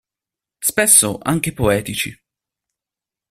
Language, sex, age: Italian, male, 19-29